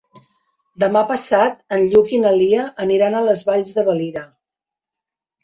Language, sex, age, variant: Catalan, female, 50-59, Central